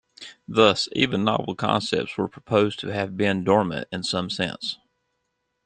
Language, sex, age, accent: English, male, 40-49, United States English